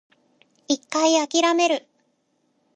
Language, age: Japanese, 19-29